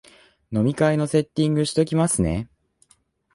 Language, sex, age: Japanese, male, 30-39